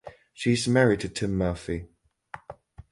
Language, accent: English, England English